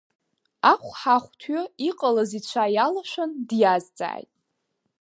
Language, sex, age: Abkhazian, female, under 19